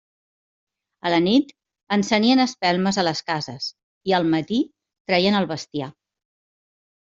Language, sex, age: Catalan, female, 50-59